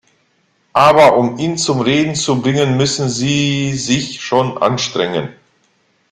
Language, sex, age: German, male, 50-59